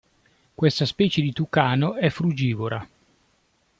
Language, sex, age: Italian, male, 40-49